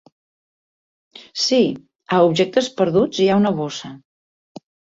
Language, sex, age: Catalan, female, 50-59